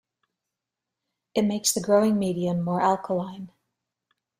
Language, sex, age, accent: English, female, 40-49, United States English